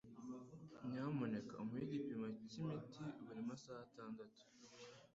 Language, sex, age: Kinyarwanda, male, under 19